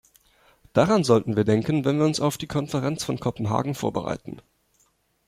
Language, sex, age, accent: German, male, 19-29, Deutschland Deutsch